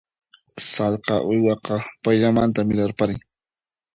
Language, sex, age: Puno Quechua, male, 30-39